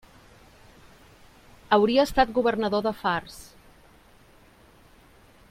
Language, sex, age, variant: Catalan, female, 40-49, Septentrional